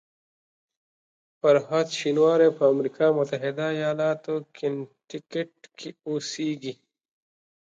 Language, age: Pashto, 30-39